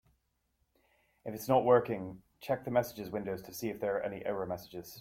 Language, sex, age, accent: English, male, 40-49, England English